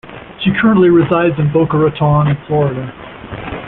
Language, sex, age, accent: English, male, 50-59, United States English